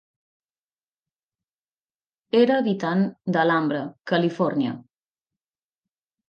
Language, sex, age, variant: Catalan, female, 30-39, Nord-Occidental